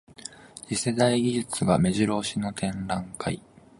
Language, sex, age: Japanese, male, 19-29